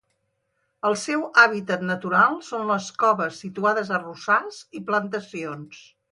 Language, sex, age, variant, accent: Catalan, female, 60-69, Central, central